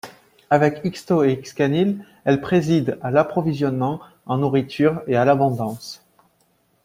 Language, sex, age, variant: French, male, 30-39, Français de métropole